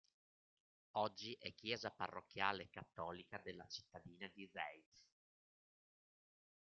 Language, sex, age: Italian, male, 50-59